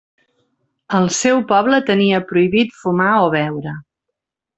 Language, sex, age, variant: Catalan, female, 40-49, Central